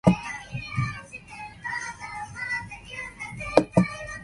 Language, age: English, under 19